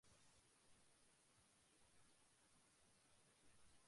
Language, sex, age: Bengali, male, 19-29